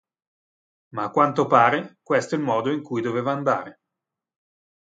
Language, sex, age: Italian, male, 40-49